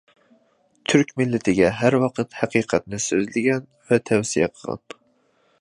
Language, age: Uyghur, 19-29